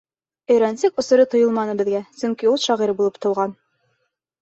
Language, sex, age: Bashkir, female, 19-29